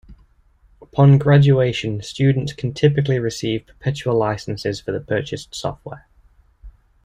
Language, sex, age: English, male, 30-39